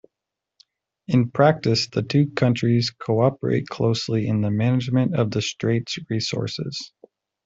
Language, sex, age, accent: English, male, 30-39, United States English